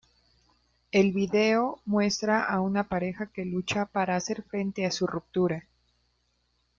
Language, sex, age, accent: Spanish, female, 19-29, México